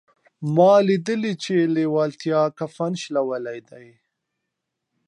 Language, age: Pashto, 19-29